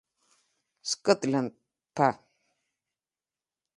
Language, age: Spanish, 40-49